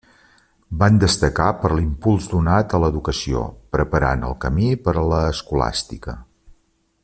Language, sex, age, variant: Catalan, male, 50-59, Central